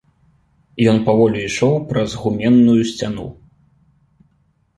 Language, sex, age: Belarusian, male, 30-39